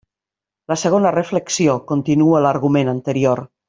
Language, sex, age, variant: Catalan, female, 50-59, Nord-Occidental